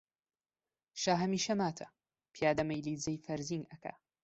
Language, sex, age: Central Kurdish, male, 19-29